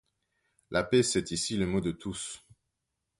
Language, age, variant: French, 19-29, Français de métropole